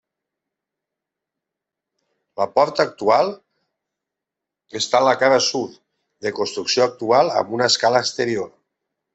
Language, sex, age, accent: Catalan, male, 50-59, valencià